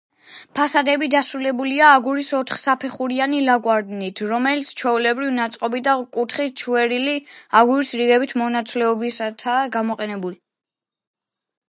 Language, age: Georgian, under 19